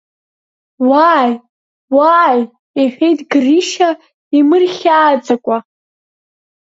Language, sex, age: Abkhazian, female, under 19